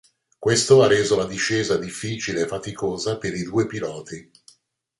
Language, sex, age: Italian, male, 60-69